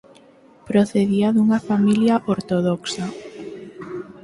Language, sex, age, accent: Galician, female, under 19, Normativo (estándar)